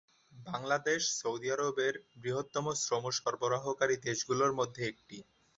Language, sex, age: Bengali, male, 19-29